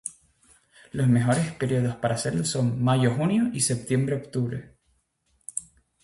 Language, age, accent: Spanish, under 19, España: Islas Canarias